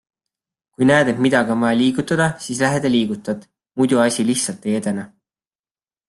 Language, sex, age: Estonian, male, 19-29